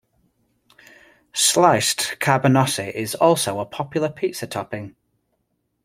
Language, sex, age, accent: English, male, 30-39, England English